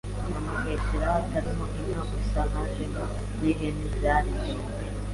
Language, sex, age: Kinyarwanda, female, 19-29